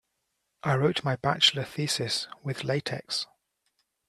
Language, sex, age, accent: English, male, 40-49, Scottish English